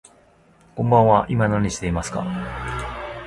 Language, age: Japanese, 30-39